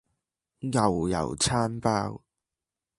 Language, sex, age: Cantonese, male, under 19